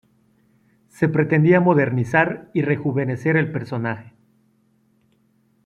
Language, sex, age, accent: Spanish, male, 40-49, México